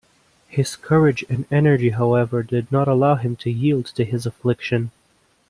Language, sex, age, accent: English, male, under 19, United States English